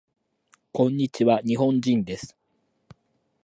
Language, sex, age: Japanese, male, 30-39